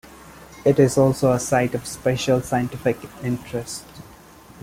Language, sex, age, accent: English, male, 19-29, India and South Asia (India, Pakistan, Sri Lanka)